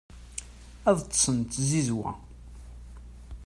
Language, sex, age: Kabyle, male, 30-39